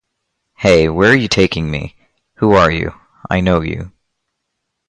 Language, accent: English, United States English